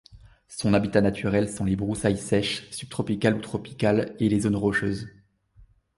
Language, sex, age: French, male, 19-29